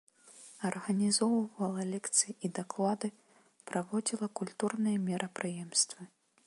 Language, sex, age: Belarusian, female, 19-29